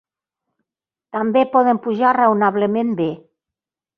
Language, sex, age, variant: Catalan, female, 70-79, Central